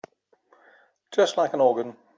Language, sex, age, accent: English, male, 60-69, England English